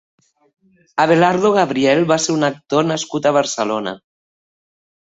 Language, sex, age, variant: Catalan, female, 50-59, Septentrional